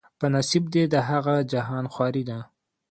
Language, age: Pashto, 19-29